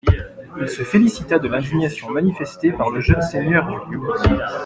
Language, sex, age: French, male, 19-29